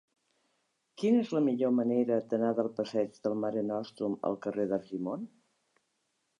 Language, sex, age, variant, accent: Catalan, female, 60-69, Balear, mallorquí